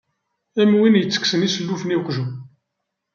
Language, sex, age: Kabyle, male, 30-39